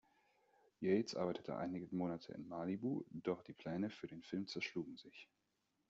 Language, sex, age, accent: German, male, 30-39, Deutschland Deutsch